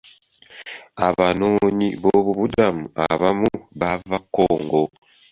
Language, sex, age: Ganda, male, 19-29